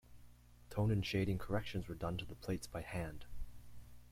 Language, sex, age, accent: English, male, under 19, Canadian English